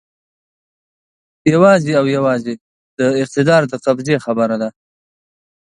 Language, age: Pashto, 30-39